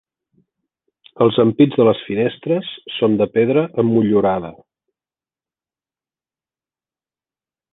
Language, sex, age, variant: Catalan, male, 50-59, Central